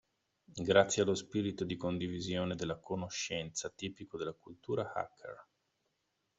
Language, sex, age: Italian, male, 40-49